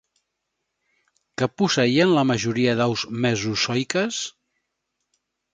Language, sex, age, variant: Catalan, male, 50-59, Central